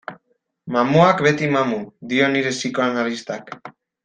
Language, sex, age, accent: Basque, male, under 19, Erdialdekoa edo Nafarra (Gipuzkoa, Nafarroa)